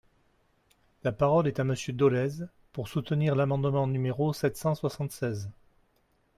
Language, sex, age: French, male, 60-69